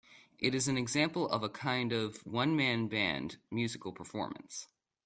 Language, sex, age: English, male, under 19